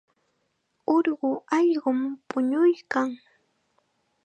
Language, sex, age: Chiquián Ancash Quechua, female, 19-29